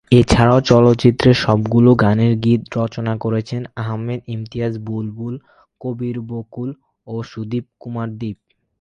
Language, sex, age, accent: Bengali, male, 19-29, Bengali; Bangla